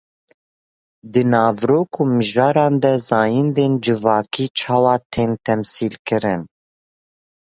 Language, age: Kurdish, 19-29